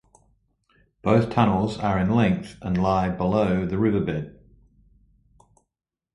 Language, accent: English, Australian English